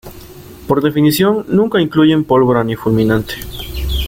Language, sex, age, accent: Spanish, male, 19-29, México